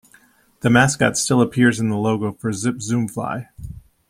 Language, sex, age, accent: English, male, 30-39, United States English